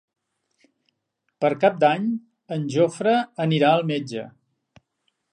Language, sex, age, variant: Catalan, male, 60-69, Central